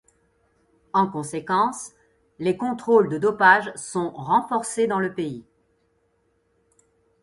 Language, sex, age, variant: French, female, 50-59, Français de métropole